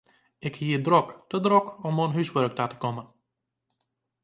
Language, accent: Western Frisian, Wâldfrysk